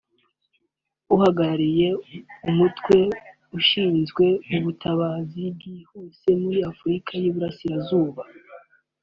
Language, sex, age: Kinyarwanda, male, 19-29